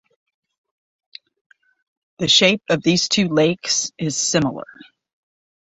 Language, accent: English, United States English